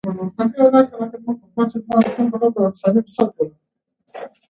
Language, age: Pashto, 19-29